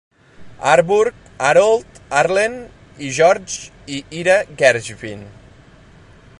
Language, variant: Catalan, Central